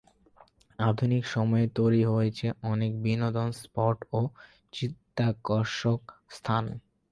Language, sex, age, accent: Bengali, male, 19-29, Bengali; Bangla